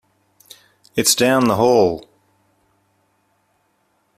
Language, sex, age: English, male, 50-59